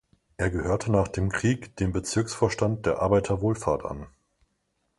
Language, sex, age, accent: German, male, 19-29, Deutschland Deutsch